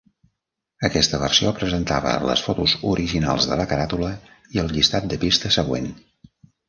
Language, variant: Catalan, Central